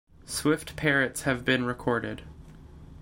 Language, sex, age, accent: English, male, 19-29, United States English